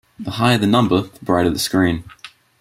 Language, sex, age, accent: English, male, under 19, Australian English